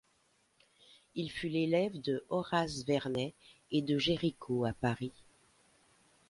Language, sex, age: French, female, 50-59